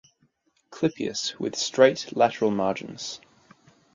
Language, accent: English, Australian English